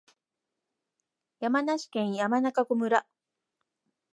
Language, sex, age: Japanese, female, 50-59